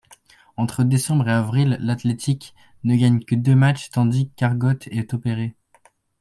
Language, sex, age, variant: French, male, under 19, Français de métropole